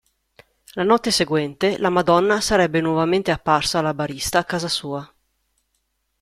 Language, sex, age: Italian, female, 30-39